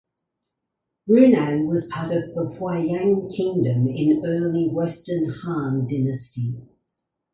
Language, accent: English, Australian English